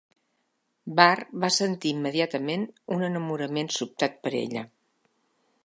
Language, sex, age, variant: Catalan, female, 60-69, Central